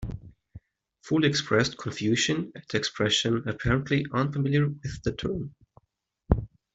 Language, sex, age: English, male, 30-39